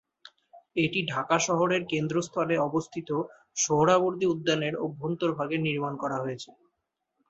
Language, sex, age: Bengali, male, 19-29